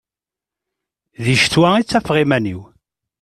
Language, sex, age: Kabyle, male, 40-49